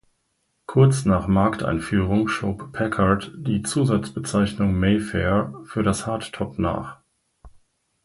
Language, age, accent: German, 50-59, Deutschland Deutsch